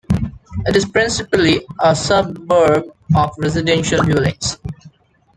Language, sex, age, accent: English, male, 19-29, India and South Asia (India, Pakistan, Sri Lanka)